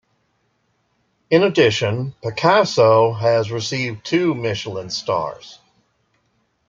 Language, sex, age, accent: English, male, 40-49, United States English